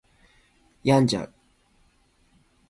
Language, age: Japanese, 19-29